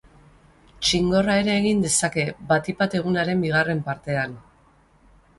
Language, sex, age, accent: Basque, female, 50-59, Mendebalekoa (Araba, Bizkaia, Gipuzkoako mendebaleko herri batzuk)